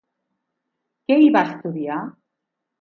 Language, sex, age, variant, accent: Catalan, female, 50-59, Central, central